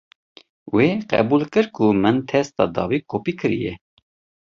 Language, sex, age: Kurdish, male, 40-49